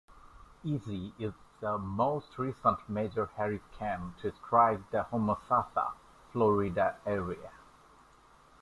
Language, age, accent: English, 19-29, United States English